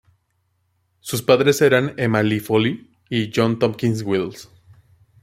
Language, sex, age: Spanish, male, 19-29